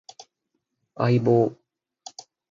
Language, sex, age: Japanese, male, 19-29